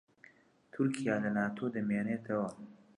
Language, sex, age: Central Kurdish, male, 19-29